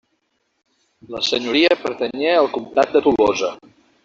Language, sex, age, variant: Catalan, male, 40-49, Central